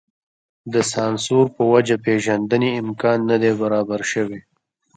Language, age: Pashto, 19-29